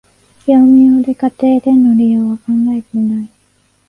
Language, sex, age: Japanese, female, 19-29